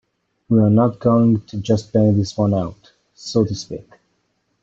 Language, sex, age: English, male, 19-29